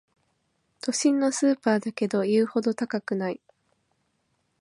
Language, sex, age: Japanese, female, 19-29